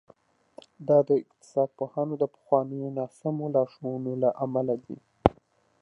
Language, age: Pashto, 19-29